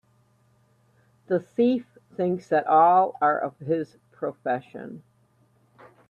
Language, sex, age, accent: English, female, 50-59, United States English